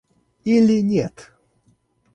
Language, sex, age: Russian, male, 19-29